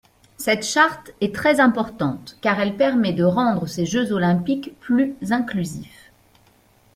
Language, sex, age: French, female, 40-49